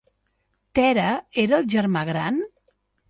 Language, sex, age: Catalan, female, 50-59